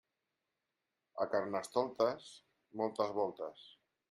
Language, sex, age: Catalan, male, 50-59